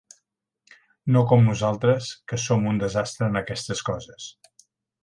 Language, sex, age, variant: Catalan, male, 60-69, Septentrional